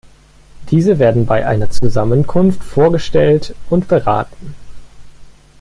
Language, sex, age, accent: German, male, 19-29, Deutschland Deutsch